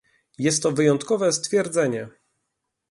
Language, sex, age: Polish, male, 30-39